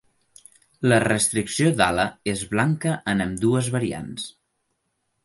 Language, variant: Catalan, Central